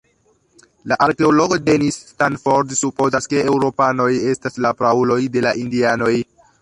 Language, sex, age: Esperanto, male, 19-29